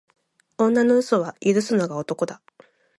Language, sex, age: Japanese, female, 19-29